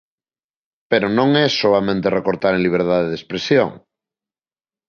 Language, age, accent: Galician, 30-39, Normativo (estándar)